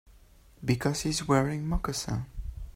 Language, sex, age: English, male, 19-29